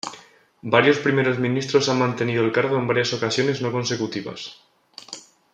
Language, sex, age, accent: Spanish, male, 19-29, España: Centro-Sur peninsular (Madrid, Toledo, Castilla-La Mancha)